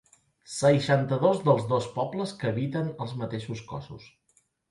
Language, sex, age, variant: Catalan, male, 30-39, Central